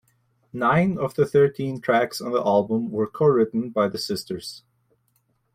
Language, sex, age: English, male, 19-29